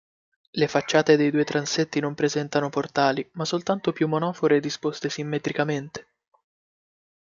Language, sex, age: Italian, male, 19-29